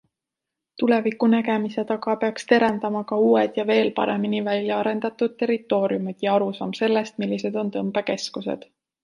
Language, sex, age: Estonian, female, 19-29